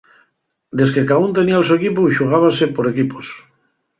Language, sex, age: Asturian, male, 50-59